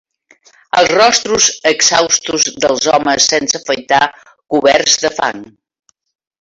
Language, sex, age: Catalan, female, 70-79